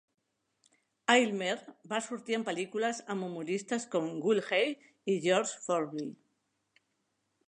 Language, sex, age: Catalan, male, 60-69